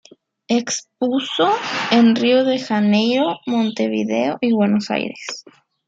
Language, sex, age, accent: Spanish, female, 19-29, México